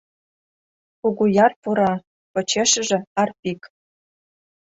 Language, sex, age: Mari, female, 19-29